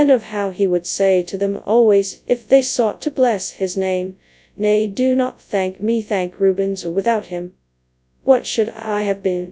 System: TTS, FastPitch